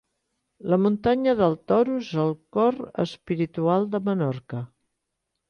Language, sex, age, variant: Catalan, female, 60-69, Central